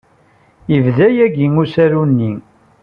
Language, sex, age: Kabyle, male, 40-49